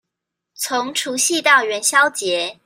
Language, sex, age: Chinese, female, 19-29